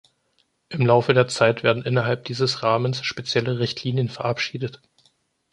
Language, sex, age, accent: German, male, 19-29, Deutschland Deutsch